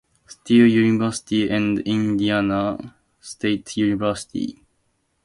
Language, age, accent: English, 19-29, United States English